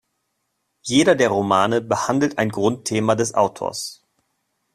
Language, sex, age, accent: German, male, 30-39, Deutschland Deutsch